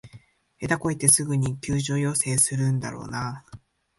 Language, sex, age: Japanese, male, 19-29